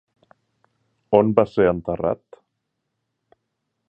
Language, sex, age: Catalan, male, 40-49